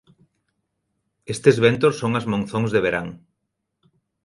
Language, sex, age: Galician, male, 40-49